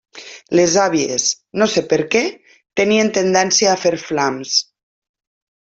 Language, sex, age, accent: Catalan, female, 50-59, valencià